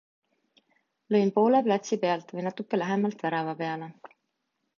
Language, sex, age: Estonian, female, 19-29